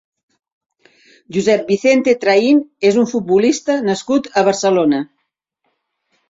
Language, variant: Catalan, Central